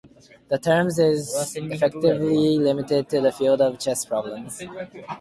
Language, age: English, under 19